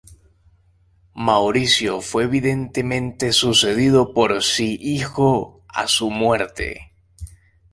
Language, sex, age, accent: Spanish, male, 19-29, Caribe: Cuba, Venezuela, Puerto Rico, República Dominicana, Panamá, Colombia caribeña, México caribeño, Costa del golfo de México